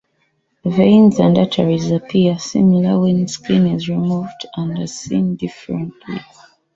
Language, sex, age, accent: English, female, 30-39, England English